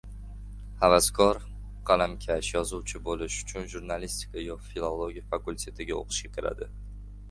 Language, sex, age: Uzbek, male, under 19